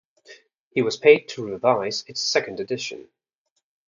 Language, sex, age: English, male, 30-39